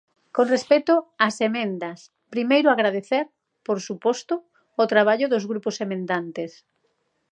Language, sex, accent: Galician, female, Normativo (estándar)